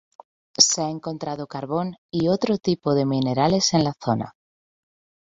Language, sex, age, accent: Spanish, female, 30-39, España: Centro-Sur peninsular (Madrid, Toledo, Castilla-La Mancha)